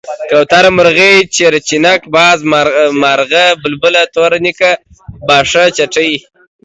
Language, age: Pashto, 19-29